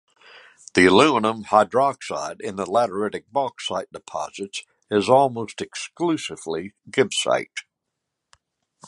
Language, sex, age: English, male, 70-79